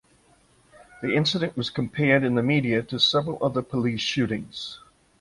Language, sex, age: English, male, 60-69